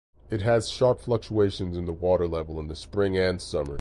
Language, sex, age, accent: English, male, 40-49, United States English